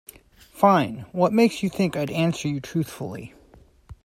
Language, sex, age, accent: English, male, 19-29, United States English